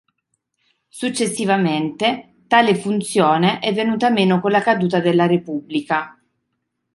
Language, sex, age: Italian, female, 30-39